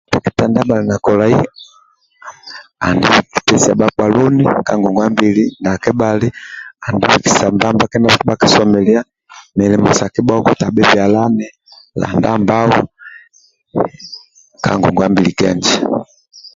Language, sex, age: Amba (Uganda), male, 40-49